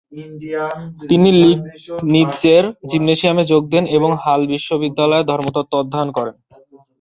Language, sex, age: Bengali, male, 19-29